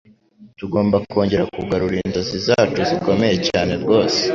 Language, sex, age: Kinyarwanda, male, under 19